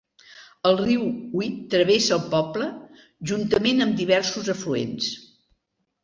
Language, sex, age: Catalan, female, 70-79